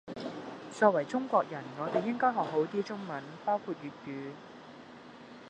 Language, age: Cantonese, 19-29